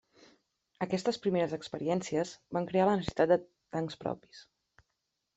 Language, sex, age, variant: Catalan, female, 30-39, Central